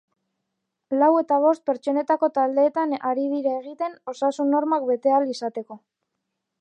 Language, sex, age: Basque, female, 19-29